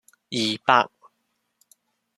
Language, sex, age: Cantonese, male, 30-39